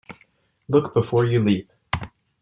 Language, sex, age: English, male, 19-29